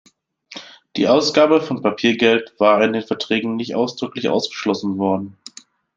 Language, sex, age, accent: German, male, 19-29, Deutschland Deutsch